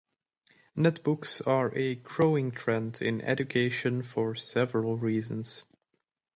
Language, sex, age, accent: English, male, 19-29, England English